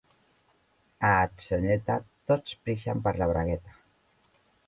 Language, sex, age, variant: Catalan, female, 50-59, Central